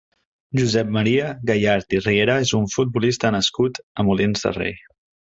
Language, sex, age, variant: Catalan, male, 30-39, Central